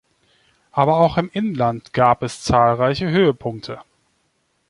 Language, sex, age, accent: German, male, 30-39, Deutschland Deutsch